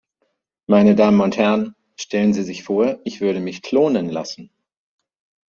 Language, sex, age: German, male, 50-59